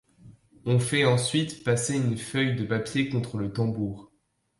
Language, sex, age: French, male, under 19